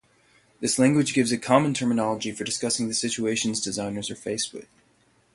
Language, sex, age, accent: English, male, 19-29, United States English